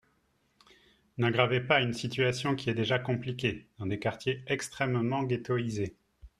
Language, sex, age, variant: French, male, 40-49, Français de métropole